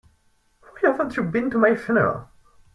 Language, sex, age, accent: English, male, 19-29, french accent